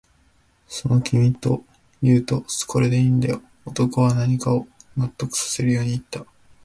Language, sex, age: Japanese, male, 19-29